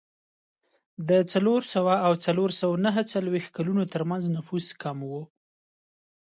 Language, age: Pashto, 30-39